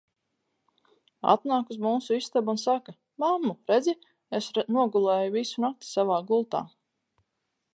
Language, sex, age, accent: Latvian, female, 30-39, bez akcenta